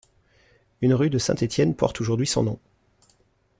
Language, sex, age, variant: French, male, 40-49, Français de métropole